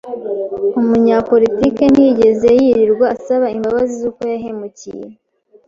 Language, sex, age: Kinyarwanda, female, 19-29